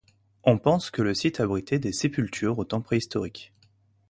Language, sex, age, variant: French, male, 19-29, Français de métropole